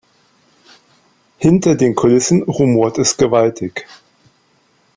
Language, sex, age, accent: German, male, 40-49, Deutschland Deutsch